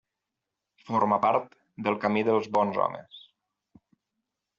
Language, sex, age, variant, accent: Catalan, male, 40-49, Valencià septentrional, valencià